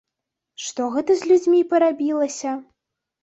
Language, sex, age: Belarusian, female, under 19